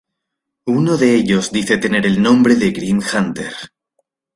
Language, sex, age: Spanish, male, 19-29